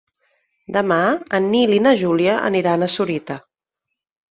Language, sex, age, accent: Catalan, female, 40-49, Oriental